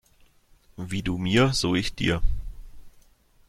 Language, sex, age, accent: German, male, 19-29, Deutschland Deutsch